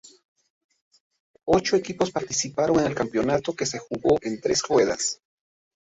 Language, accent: Spanish, Andino-Pacífico: Colombia, Perú, Ecuador, oeste de Bolivia y Venezuela andina